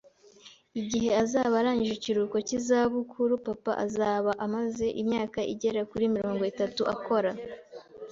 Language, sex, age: Kinyarwanda, female, 19-29